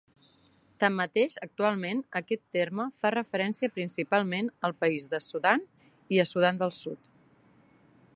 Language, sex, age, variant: Catalan, female, 19-29, Central